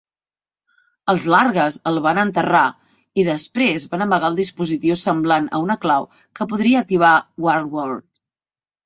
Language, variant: Catalan, Central